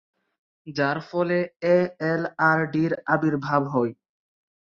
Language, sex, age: Bengali, male, 19-29